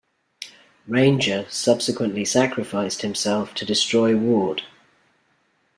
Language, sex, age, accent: English, male, 40-49, England English